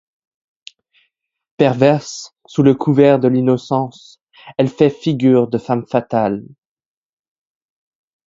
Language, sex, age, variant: French, male, under 19, Français de métropole